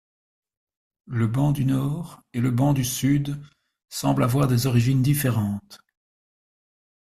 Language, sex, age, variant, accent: French, male, 50-59, Français d'Europe, Français de Belgique